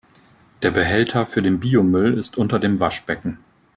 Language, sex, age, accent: German, male, 30-39, Deutschland Deutsch